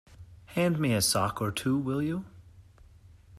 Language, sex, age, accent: English, male, 30-39, United States English